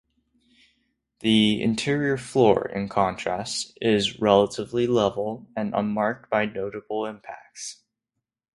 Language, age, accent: English, under 19, Canadian English